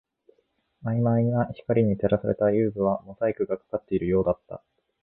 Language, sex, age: Japanese, male, 19-29